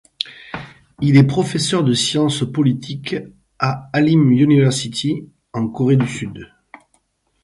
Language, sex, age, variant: French, male, 50-59, Français de métropole